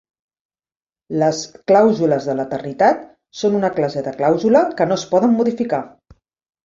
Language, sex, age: Catalan, female, 50-59